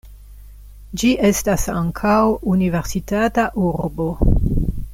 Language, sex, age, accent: Esperanto, female, 60-69, Internacia